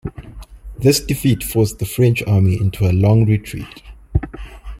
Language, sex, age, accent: English, male, 19-29, Southern African (South Africa, Zimbabwe, Namibia)